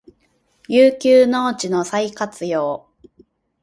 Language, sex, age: Japanese, female, 19-29